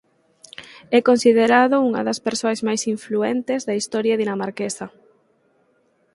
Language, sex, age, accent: Galician, female, 19-29, Oriental (común en zona oriental)